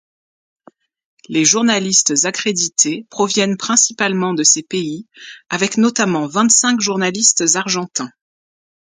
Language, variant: French, Français de métropole